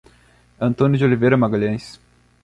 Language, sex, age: Portuguese, male, 19-29